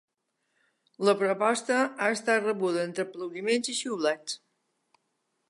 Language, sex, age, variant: Catalan, female, 60-69, Balear